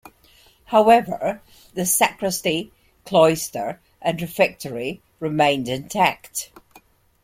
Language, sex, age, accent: English, female, 60-69, Scottish English